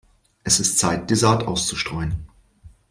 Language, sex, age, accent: German, male, 50-59, Deutschland Deutsch